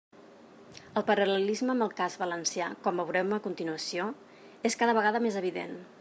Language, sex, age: Catalan, female, 40-49